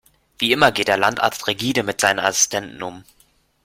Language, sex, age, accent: German, male, under 19, Deutschland Deutsch